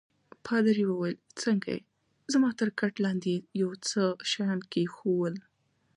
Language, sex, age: Pashto, female, 19-29